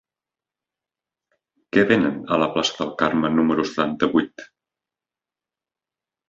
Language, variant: Catalan, Nord-Occidental